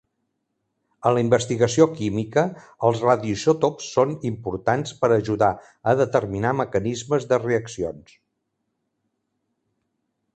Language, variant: Catalan, Central